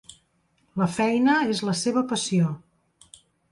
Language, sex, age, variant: Catalan, female, 50-59, Central